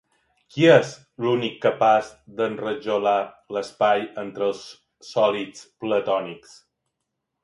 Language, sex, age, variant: Catalan, male, 40-49, Balear